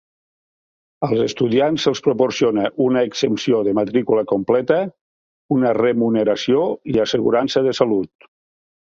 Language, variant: Catalan, Nord-Occidental